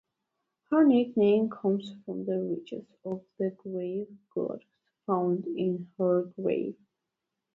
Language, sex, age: English, female, under 19